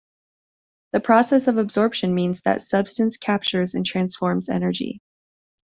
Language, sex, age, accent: English, female, 30-39, United States English